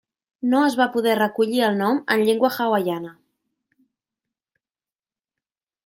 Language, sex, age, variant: Catalan, female, 19-29, Central